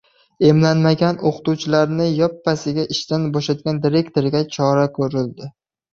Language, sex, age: Uzbek, male, under 19